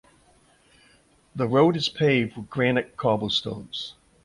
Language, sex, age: English, male, 60-69